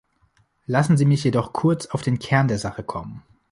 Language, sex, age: German, male, 19-29